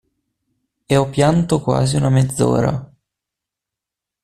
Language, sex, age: Italian, male, 19-29